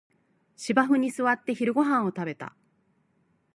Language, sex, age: Japanese, female, 40-49